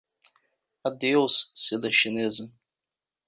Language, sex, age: Portuguese, male, 19-29